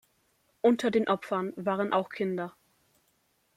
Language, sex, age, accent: German, female, under 19, Deutschland Deutsch